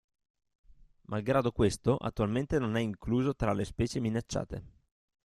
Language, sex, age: Italian, male, 30-39